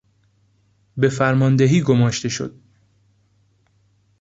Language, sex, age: Persian, male, 19-29